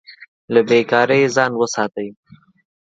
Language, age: Pashto, under 19